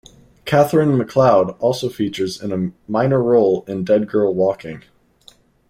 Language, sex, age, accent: English, male, 19-29, United States English